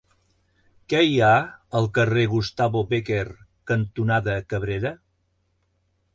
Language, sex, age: Catalan, male, 80-89